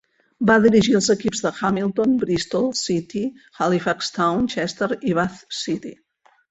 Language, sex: Catalan, female